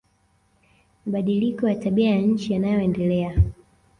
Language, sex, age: Swahili, female, 19-29